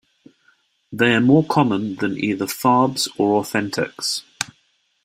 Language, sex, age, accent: English, male, 30-39, England English